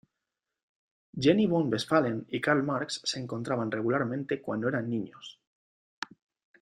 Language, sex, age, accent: Spanish, male, 19-29, España: Centro-Sur peninsular (Madrid, Toledo, Castilla-La Mancha)